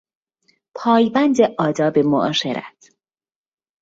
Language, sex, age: Persian, female, 19-29